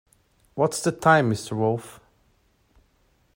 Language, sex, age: English, male, 30-39